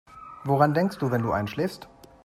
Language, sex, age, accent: German, male, 40-49, Deutschland Deutsch